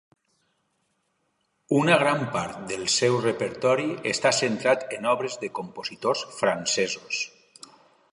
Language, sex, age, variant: Catalan, male, 50-59, Alacantí